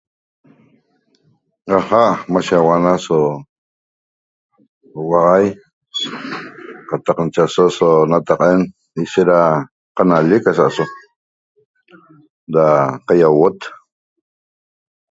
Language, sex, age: Toba, male, 60-69